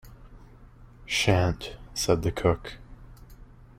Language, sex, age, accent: English, male, under 19, United States English